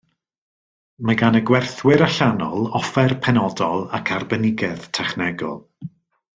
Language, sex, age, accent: Welsh, male, 30-39, Y Deyrnas Unedig Cymraeg